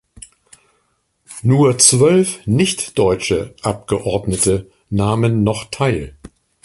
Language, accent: German, Deutschland Deutsch